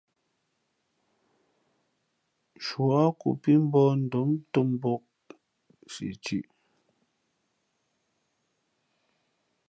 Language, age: Fe'fe', 19-29